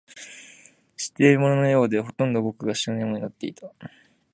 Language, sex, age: Japanese, male, 19-29